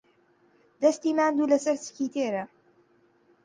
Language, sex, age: Central Kurdish, female, under 19